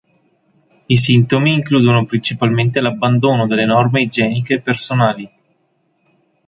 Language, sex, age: Italian, male, 30-39